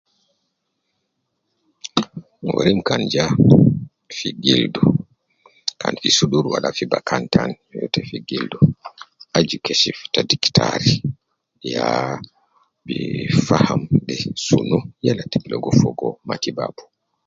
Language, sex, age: Nubi, male, 50-59